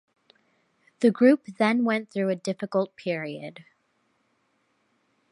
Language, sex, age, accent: English, female, 19-29, United States English